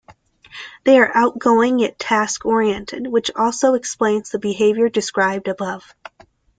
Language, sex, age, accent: English, female, 19-29, United States English